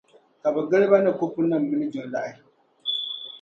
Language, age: Dagbani, 19-29